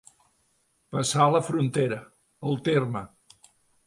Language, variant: Catalan, Central